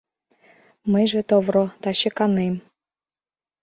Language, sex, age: Mari, female, 19-29